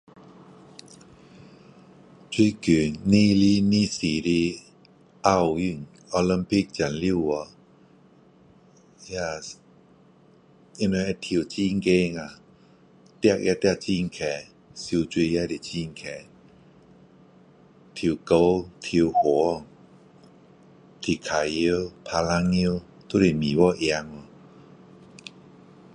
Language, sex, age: Min Dong Chinese, male, 50-59